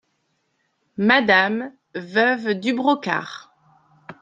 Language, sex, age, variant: French, female, 40-49, Français de métropole